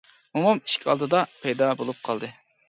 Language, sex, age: Uyghur, female, 40-49